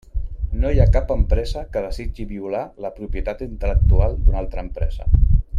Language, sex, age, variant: Catalan, male, 40-49, Central